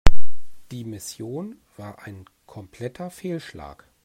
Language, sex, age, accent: German, male, 40-49, Deutschland Deutsch